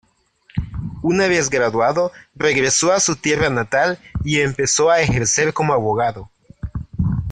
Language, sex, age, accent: Spanish, male, 19-29, América central